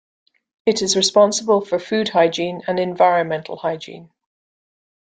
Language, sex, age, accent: English, female, 50-59, Scottish English